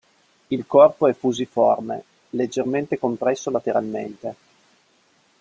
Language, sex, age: Italian, male, 50-59